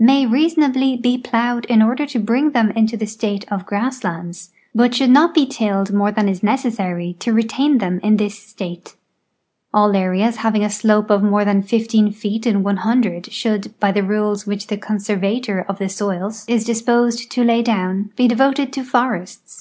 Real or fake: real